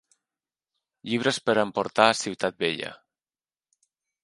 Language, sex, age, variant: Catalan, male, 40-49, Central